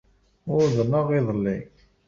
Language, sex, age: Kabyle, male, 30-39